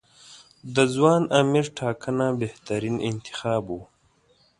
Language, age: Pashto, 19-29